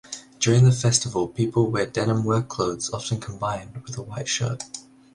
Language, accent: English, Australian English